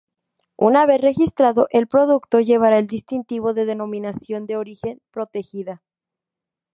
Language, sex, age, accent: Spanish, female, 19-29, México